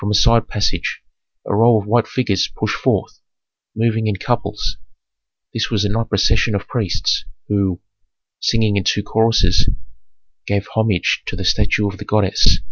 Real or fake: real